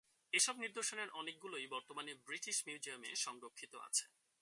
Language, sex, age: Bengali, male, 19-29